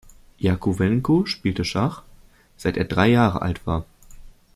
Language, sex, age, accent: German, male, 19-29, Deutschland Deutsch